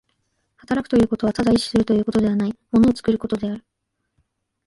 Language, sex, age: Japanese, female, 19-29